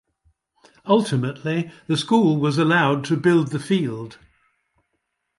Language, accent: English, England English